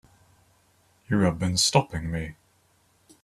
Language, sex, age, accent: English, male, 19-29, England English